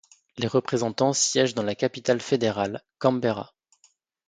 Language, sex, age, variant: French, male, 30-39, Français de métropole